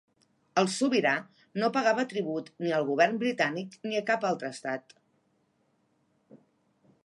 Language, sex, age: Catalan, female, 40-49